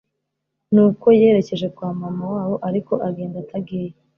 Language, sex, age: Kinyarwanda, female, 19-29